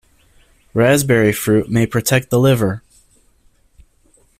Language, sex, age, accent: English, male, 30-39, United States English